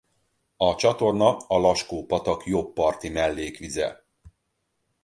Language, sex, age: Hungarian, male, 40-49